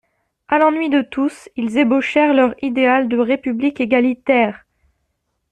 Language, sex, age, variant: French, female, 19-29, Français de métropole